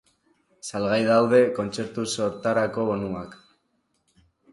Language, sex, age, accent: Basque, female, 40-49, Mendebalekoa (Araba, Bizkaia, Gipuzkoako mendebaleko herri batzuk)